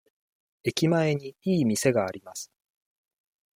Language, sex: Japanese, male